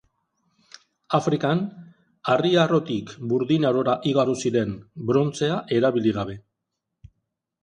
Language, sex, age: Basque, male, 50-59